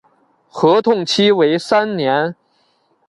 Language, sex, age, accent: Chinese, male, 30-39, 出生地：北京市